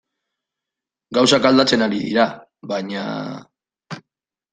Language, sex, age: Basque, male, 19-29